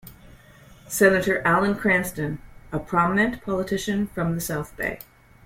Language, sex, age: English, female, 40-49